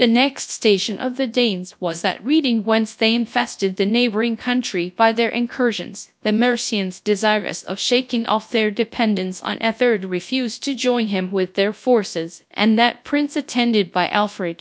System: TTS, GradTTS